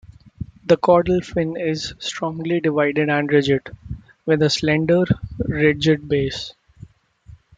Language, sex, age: English, male, 19-29